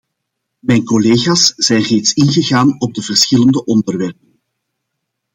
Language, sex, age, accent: Dutch, male, 40-49, Belgisch Nederlands